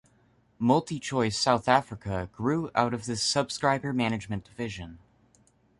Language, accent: English, United States English